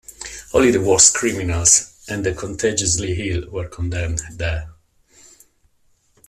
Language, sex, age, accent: English, male, 50-59, England English